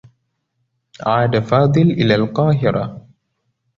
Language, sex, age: Arabic, male, 19-29